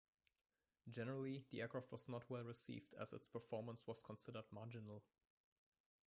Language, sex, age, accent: English, male, 19-29, United States English